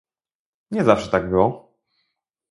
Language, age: Polish, 19-29